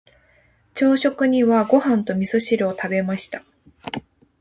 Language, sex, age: Japanese, female, 19-29